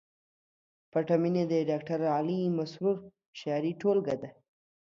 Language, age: Pashto, 19-29